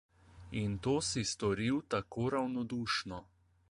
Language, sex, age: Slovenian, male, 19-29